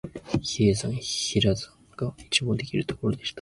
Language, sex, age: Japanese, male, 19-29